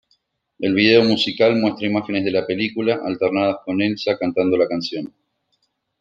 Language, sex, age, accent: Spanish, male, 30-39, Rioplatense: Argentina, Uruguay, este de Bolivia, Paraguay